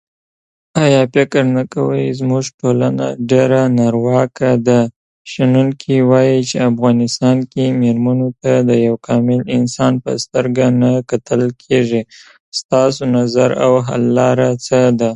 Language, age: Pashto, 19-29